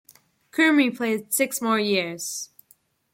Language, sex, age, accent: English, female, under 19, United States English